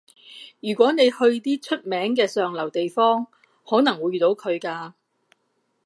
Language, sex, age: Cantonese, female, 60-69